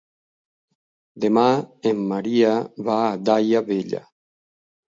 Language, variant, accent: Catalan, Valencià central, valencià